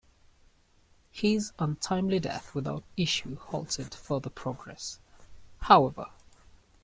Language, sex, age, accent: English, male, 19-29, England English